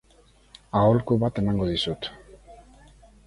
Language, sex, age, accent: Basque, male, 50-59, Erdialdekoa edo Nafarra (Gipuzkoa, Nafarroa)